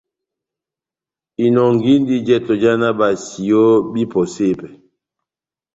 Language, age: Batanga, 60-69